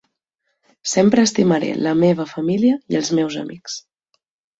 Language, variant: Catalan, Balear